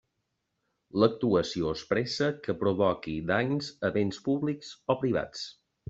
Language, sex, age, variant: Catalan, male, 40-49, Balear